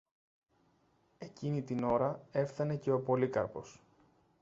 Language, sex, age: Greek, male, 19-29